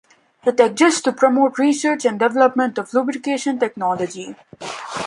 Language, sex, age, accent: English, male, under 19, India and South Asia (India, Pakistan, Sri Lanka)